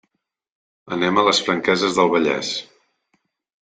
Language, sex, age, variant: Catalan, male, 40-49, Central